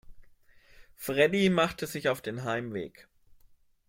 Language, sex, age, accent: German, male, 19-29, Deutschland Deutsch